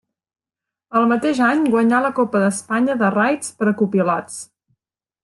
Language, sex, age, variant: Catalan, female, 30-39, Central